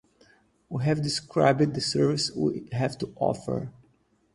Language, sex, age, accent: English, male, 30-39, United States English